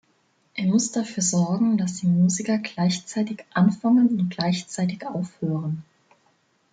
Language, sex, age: German, female, 19-29